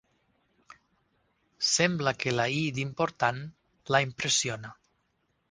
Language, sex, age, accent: Catalan, male, 50-59, Tortosí